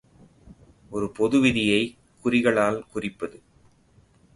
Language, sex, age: Tamil, male, 40-49